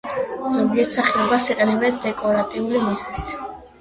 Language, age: Georgian, 19-29